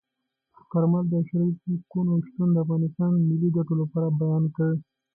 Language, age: Pashto, under 19